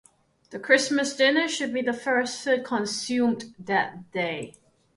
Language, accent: English, Hong Kong English